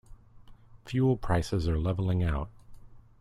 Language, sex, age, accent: English, male, 30-39, United States English